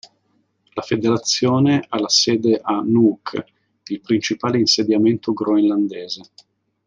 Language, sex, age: Italian, male, 40-49